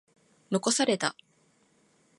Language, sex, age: Japanese, female, 19-29